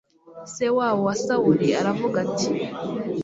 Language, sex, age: Kinyarwanda, female, 19-29